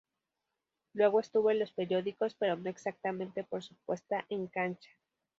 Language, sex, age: Spanish, female, 19-29